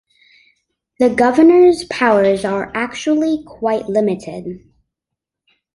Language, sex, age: English, male, 19-29